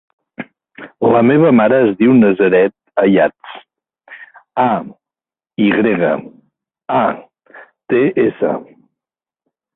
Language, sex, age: Catalan, male, 50-59